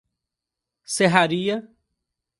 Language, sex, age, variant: Portuguese, male, 30-39, Portuguese (Brasil)